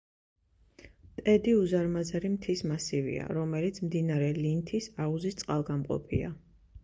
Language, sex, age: Georgian, female, 30-39